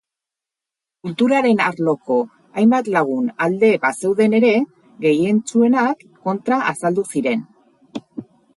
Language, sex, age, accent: Basque, female, 50-59, Erdialdekoa edo Nafarra (Gipuzkoa, Nafarroa)